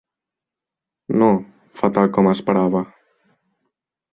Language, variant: Catalan, Central